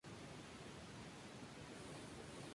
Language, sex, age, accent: Spanish, male, 19-29, México